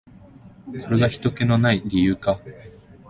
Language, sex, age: Japanese, male, 19-29